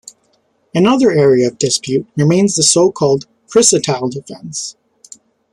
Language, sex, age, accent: English, male, 19-29, United States English